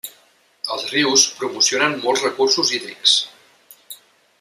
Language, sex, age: Catalan, male, 40-49